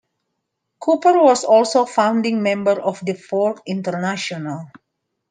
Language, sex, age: English, female, 30-39